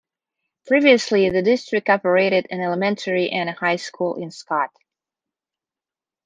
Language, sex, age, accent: English, female, 30-39, United States English